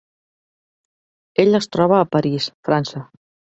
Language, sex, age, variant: Catalan, female, 40-49, Central